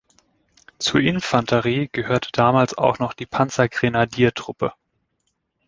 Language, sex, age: German, male, 19-29